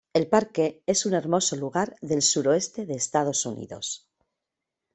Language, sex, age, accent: Spanish, female, 50-59, España: Norte peninsular (Asturias, Castilla y León, Cantabria, País Vasco, Navarra, Aragón, La Rioja, Guadalajara, Cuenca)